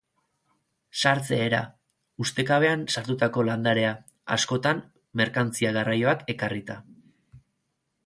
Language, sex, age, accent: Basque, male, 30-39, Erdialdekoa edo Nafarra (Gipuzkoa, Nafarroa)